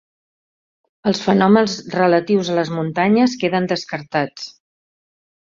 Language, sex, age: Catalan, female, 60-69